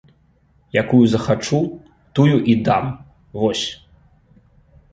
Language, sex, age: Belarusian, male, 30-39